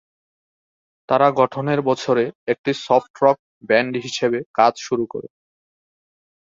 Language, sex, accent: Bengali, male, প্রমিত বাংলা